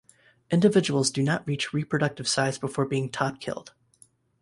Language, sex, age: English, male, 19-29